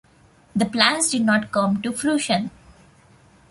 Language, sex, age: English, female, 19-29